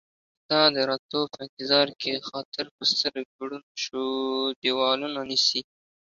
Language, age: Pashto, 19-29